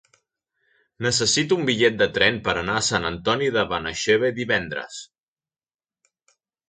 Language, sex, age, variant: Catalan, male, 30-39, Central